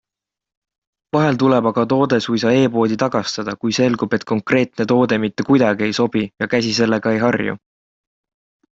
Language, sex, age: Estonian, male, 19-29